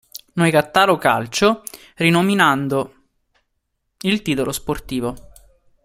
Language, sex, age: Italian, male, 19-29